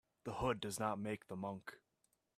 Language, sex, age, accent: English, male, 19-29, United States English